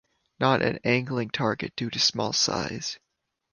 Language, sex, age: English, male, 19-29